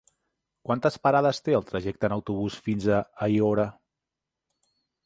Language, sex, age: Catalan, male, 40-49